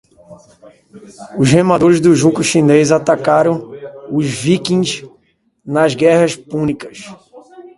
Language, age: Portuguese, 40-49